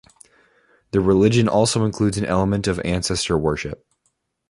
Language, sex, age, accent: English, male, 19-29, United States English